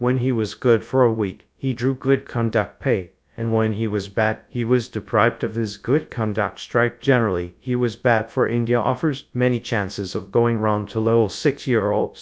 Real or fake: fake